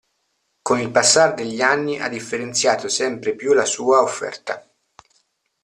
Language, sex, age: Italian, male, 40-49